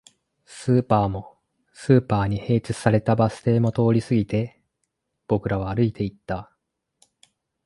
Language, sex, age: Japanese, male, 19-29